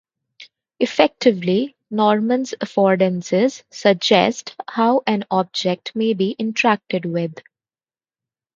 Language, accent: English, India and South Asia (India, Pakistan, Sri Lanka)